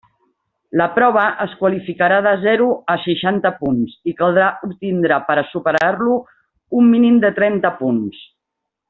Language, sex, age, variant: Catalan, female, 50-59, Central